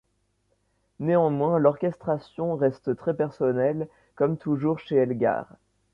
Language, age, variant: French, under 19, Français de métropole